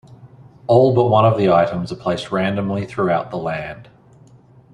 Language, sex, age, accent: English, male, 40-49, Australian English